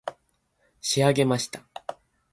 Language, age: Japanese, 19-29